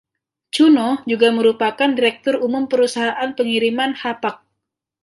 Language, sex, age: Indonesian, female, 19-29